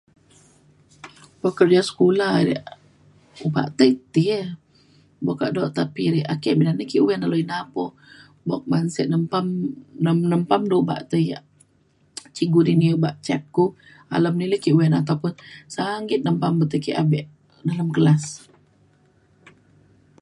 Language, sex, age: Mainstream Kenyah, female, 30-39